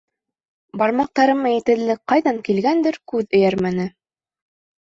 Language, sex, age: Bashkir, female, 19-29